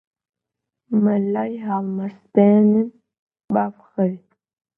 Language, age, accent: Central Kurdish, 19-29, سۆرانی